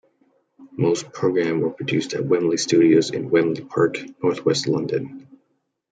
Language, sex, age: English, male, 19-29